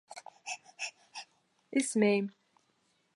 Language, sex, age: Bashkir, female, 19-29